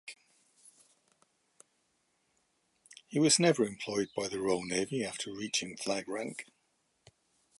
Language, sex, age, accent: English, male, 60-69, England English